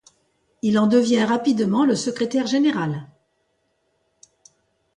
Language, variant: French, Français de métropole